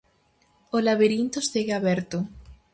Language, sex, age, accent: Galician, female, under 19, Central (gheada)